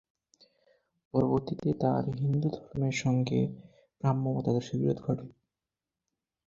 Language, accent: Bengali, Native